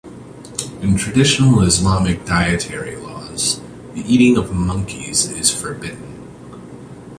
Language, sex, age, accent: English, male, 19-29, United States English